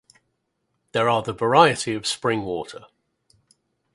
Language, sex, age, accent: English, male, 50-59, England English